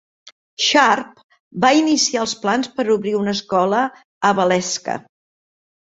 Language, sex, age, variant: Catalan, female, 60-69, Central